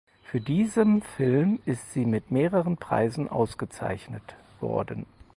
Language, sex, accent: German, male, Deutschland Deutsch